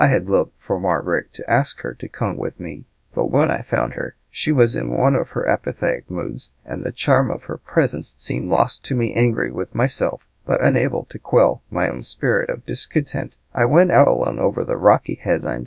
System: TTS, GradTTS